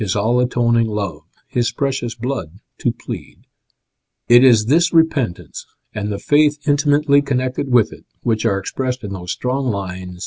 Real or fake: real